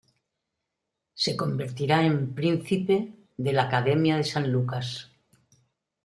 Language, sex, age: Spanish, female, 70-79